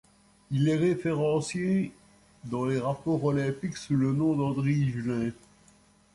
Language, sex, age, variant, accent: French, male, 70-79, Français d'Europe, Français de Belgique